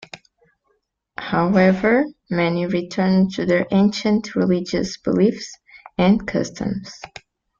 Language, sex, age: English, female, 19-29